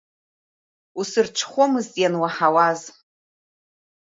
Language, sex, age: Abkhazian, female, 30-39